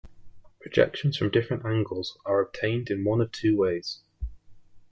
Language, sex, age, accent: English, male, 19-29, England English